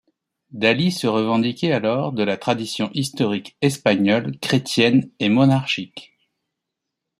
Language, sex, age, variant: French, male, 40-49, Français de métropole